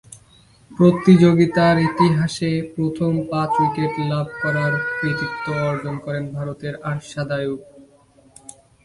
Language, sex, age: Bengali, male, 19-29